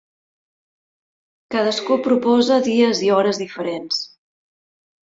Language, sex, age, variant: Catalan, female, 40-49, Central